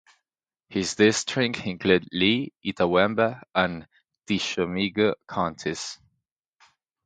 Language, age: English, 19-29